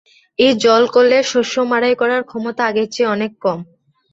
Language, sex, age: Bengali, female, 19-29